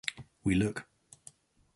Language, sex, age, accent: English, male, 30-39, England English